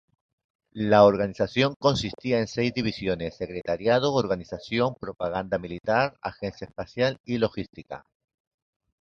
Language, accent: Spanish, Andino-Pacífico: Colombia, Perú, Ecuador, oeste de Bolivia y Venezuela andina